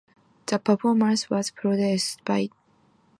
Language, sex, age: English, female, 19-29